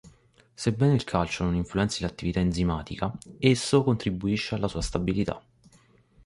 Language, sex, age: Italian, male, 19-29